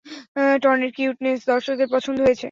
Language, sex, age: Bengali, female, 19-29